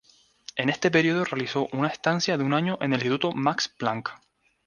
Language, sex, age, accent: Spanish, male, 19-29, España: Islas Canarias